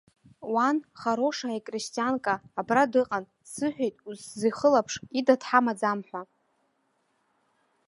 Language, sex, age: Abkhazian, female, 19-29